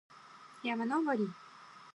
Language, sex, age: Japanese, female, 19-29